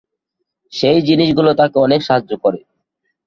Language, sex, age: Bengali, male, under 19